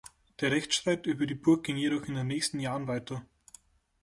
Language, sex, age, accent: German, male, 19-29, Österreichisches Deutsch